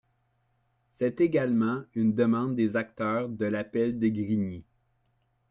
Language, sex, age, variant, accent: French, male, 40-49, Français d'Amérique du Nord, Français du Canada